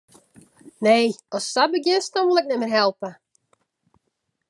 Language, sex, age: Western Frisian, female, 30-39